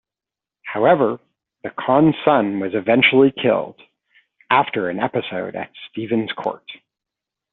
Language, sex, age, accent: English, male, 40-49, Canadian English